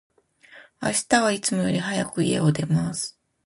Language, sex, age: Japanese, female, 40-49